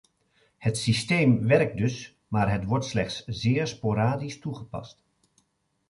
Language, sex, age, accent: Dutch, male, 50-59, Nederlands Nederlands